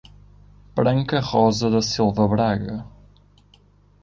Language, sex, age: Portuguese, male, 19-29